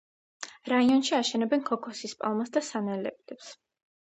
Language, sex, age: Georgian, female, under 19